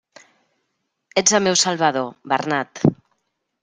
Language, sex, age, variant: Catalan, female, 40-49, Central